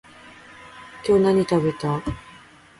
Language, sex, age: Japanese, female, 19-29